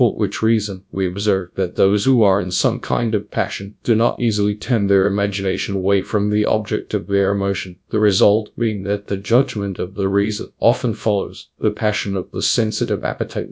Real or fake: fake